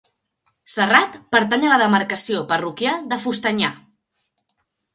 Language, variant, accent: Catalan, Central, central